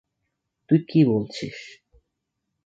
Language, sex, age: Bengali, male, 19-29